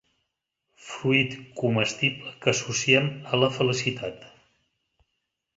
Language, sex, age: Catalan, male, 50-59